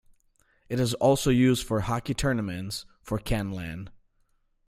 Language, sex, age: English, male, 30-39